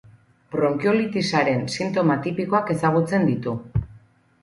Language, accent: Basque, Erdialdekoa edo Nafarra (Gipuzkoa, Nafarroa)